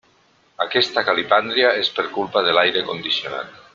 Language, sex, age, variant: Catalan, male, 60-69, Nord-Occidental